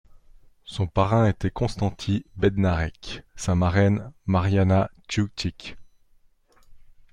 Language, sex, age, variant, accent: French, male, 30-39, Français d'Europe, Français de Suisse